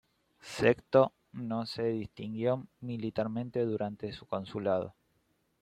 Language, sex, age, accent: Spanish, male, 19-29, Rioplatense: Argentina, Uruguay, este de Bolivia, Paraguay